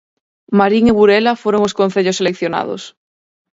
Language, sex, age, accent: Galician, female, 19-29, Atlántico (seseo e gheada)